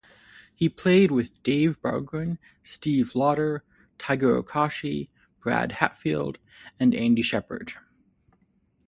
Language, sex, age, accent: English, female, 19-29, United States English